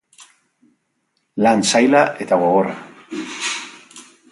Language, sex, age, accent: Basque, male, 50-59, Mendebalekoa (Araba, Bizkaia, Gipuzkoako mendebaleko herri batzuk)